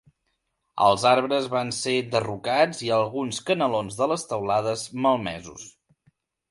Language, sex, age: Catalan, male, 19-29